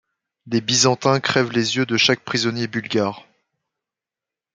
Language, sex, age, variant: French, male, 19-29, Français de métropole